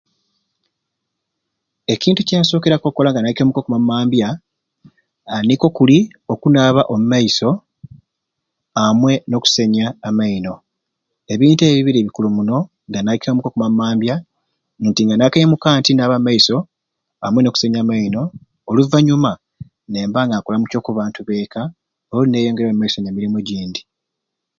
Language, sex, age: Ruuli, male, 30-39